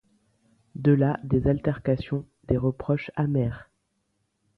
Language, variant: French, Français de métropole